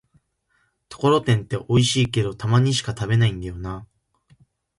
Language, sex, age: Japanese, male, under 19